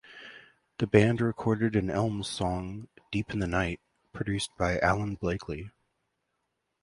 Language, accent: English, United States English